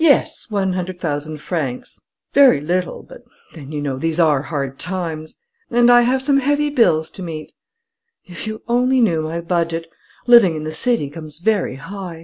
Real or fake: real